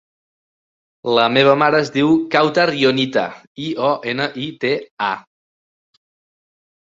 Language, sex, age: Catalan, male, 30-39